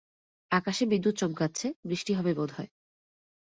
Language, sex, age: Bengali, female, 19-29